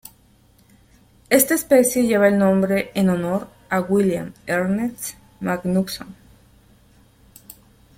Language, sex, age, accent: Spanish, female, 30-39, México